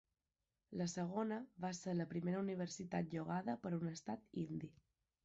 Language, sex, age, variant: Catalan, female, 30-39, Balear